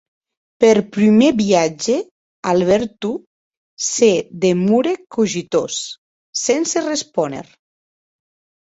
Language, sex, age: Occitan, female, 40-49